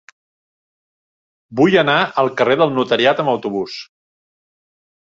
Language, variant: Catalan, Central